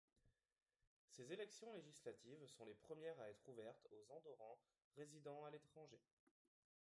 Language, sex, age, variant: French, male, 19-29, Français de métropole